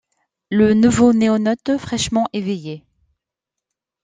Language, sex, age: French, female, 19-29